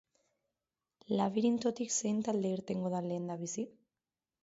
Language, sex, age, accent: Basque, female, 19-29, Mendebalekoa (Araba, Bizkaia, Gipuzkoako mendebaleko herri batzuk)